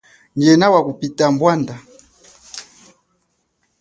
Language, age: Chokwe, 40-49